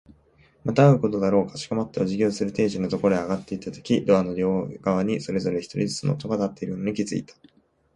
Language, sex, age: Japanese, male, 19-29